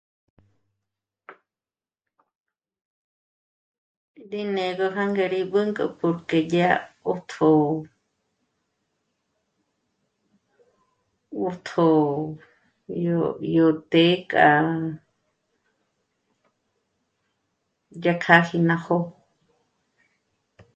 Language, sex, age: Michoacán Mazahua, female, 60-69